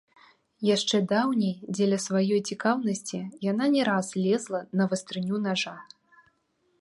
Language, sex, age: Belarusian, female, 19-29